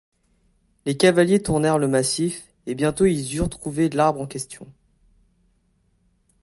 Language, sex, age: French, male, 19-29